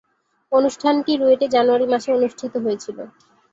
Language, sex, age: Bengali, female, 19-29